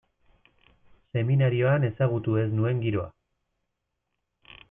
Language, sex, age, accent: Basque, male, 30-39, Erdialdekoa edo Nafarra (Gipuzkoa, Nafarroa)